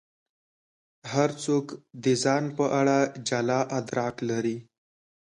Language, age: Pashto, under 19